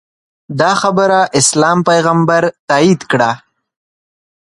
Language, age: Pashto, 19-29